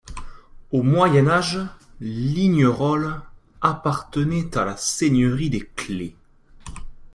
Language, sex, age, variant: French, male, 19-29, Français de métropole